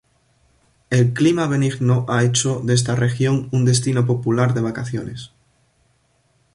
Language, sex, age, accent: Spanish, male, 19-29, España: Norte peninsular (Asturias, Castilla y León, Cantabria, País Vasco, Navarra, Aragón, La Rioja, Guadalajara, Cuenca)